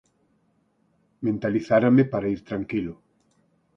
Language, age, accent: Galician, 50-59, Central (gheada)